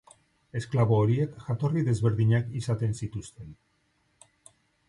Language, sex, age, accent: Basque, male, 50-59, Mendebalekoa (Araba, Bizkaia, Gipuzkoako mendebaleko herri batzuk)